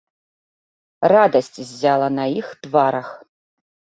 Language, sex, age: Belarusian, female, 40-49